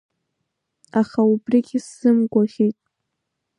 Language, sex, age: Abkhazian, female, under 19